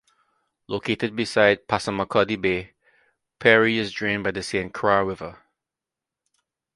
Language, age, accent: English, 30-39, West Indies and Bermuda (Bahamas, Bermuda, Jamaica, Trinidad)